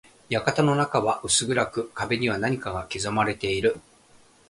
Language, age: Japanese, 40-49